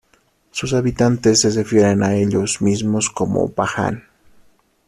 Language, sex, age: Spanish, male, 19-29